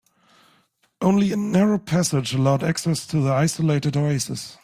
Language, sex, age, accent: English, male, 19-29, United States English